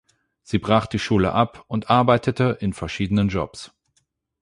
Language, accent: German, Deutschland Deutsch